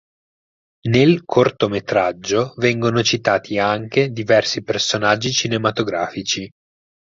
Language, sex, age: Italian, male, 19-29